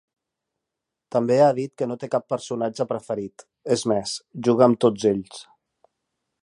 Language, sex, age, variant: Catalan, male, 30-39, Central